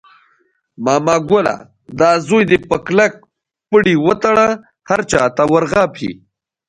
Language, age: Pashto, 19-29